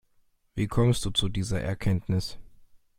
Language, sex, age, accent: German, male, under 19, Deutschland Deutsch